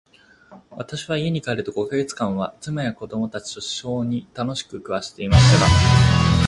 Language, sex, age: Japanese, male, under 19